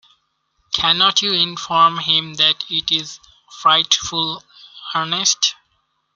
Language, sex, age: English, male, 19-29